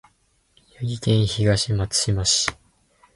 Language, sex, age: Japanese, male, 19-29